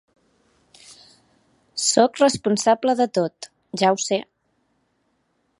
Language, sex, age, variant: Catalan, female, 30-39, Central